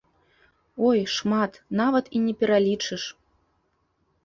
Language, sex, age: Belarusian, female, 30-39